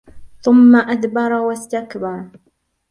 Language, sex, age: Arabic, female, 19-29